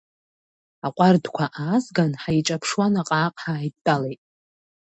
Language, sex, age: Abkhazian, female, 30-39